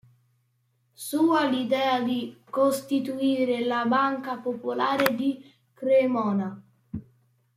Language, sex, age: Italian, male, 30-39